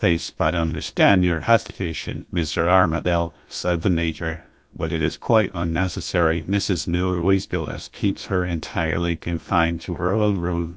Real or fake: fake